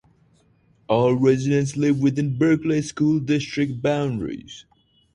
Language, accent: English, United States English